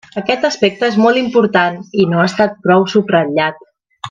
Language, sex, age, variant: Catalan, female, 40-49, Central